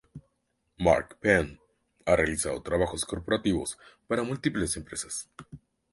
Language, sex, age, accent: Spanish, male, 19-29, México